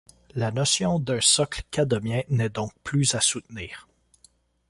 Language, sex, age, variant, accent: French, male, 30-39, Français d'Amérique du Nord, Français du Canada